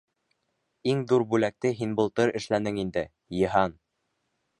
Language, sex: Bashkir, male